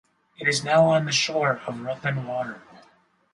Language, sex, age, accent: English, male, 40-49, United States English